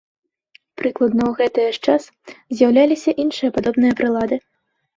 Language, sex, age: Belarusian, female, 19-29